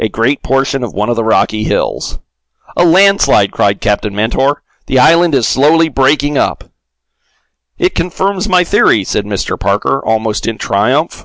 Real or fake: real